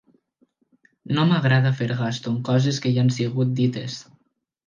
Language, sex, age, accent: Catalan, male, 19-29, valencià